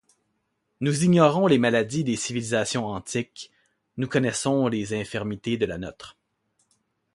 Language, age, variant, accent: French, 40-49, Français d'Amérique du Nord, Français du Canada